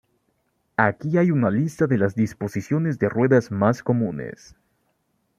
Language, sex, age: Spanish, male, 19-29